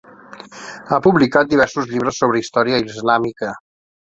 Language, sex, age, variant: Catalan, male, 40-49, Central